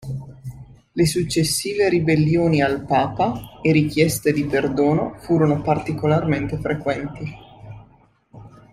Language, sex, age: Italian, female, 19-29